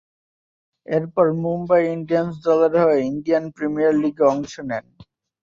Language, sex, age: Bengali, male, 19-29